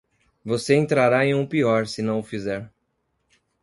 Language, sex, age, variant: Portuguese, male, 40-49, Portuguese (Brasil)